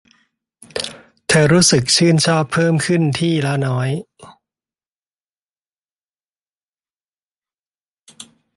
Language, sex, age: Thai, male, 40-49